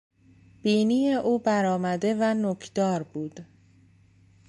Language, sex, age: Persian, female, 19-29